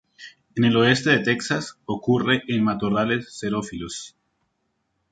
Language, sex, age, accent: Spanish, male, 30-39, Andino-Pacífico: Colombia, Perú, Ecuador, oeste de Bolivia y Venezuela andina